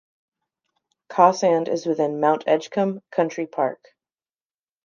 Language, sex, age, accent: English, female, 30-39, United States English